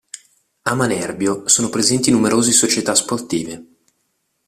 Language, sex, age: Italian, male, 30-39